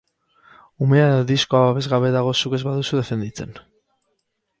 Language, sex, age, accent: Basque, male, 30-39, Mendebalekoa (Araba, Bizkaia, Gipuzkoako mendebaleko herri batzuk)